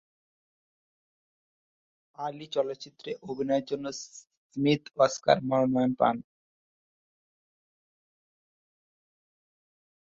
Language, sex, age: Bengali, male, 19-29